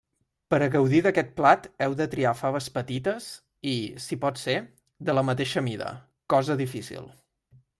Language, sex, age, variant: Catalan, male, 19-29, Central